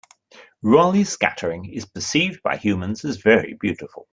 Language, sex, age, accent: English, male, 60-69, England English